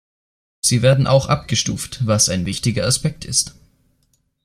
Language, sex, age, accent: German, male, 19-29, Österreichisches Deutsch